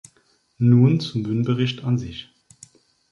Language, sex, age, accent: German, male, 30-39, Deutschland Deutsch